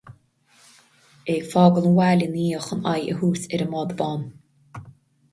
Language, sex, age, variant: Irish, female, 30-39, Gaeilge Chonnacht